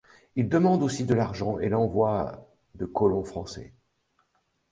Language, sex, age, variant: French, male, 60-69, Français de métropole